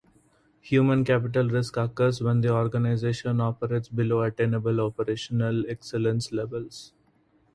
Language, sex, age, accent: English, male, 19-29, India and South Asia (India, Pakistan, Sri Lanka)